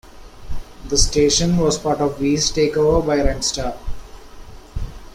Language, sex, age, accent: English, male, 19-29, India and South Asia (India, Pakistan, Sri Lanka)